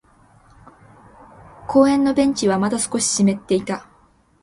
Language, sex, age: Japanese, female, 19-29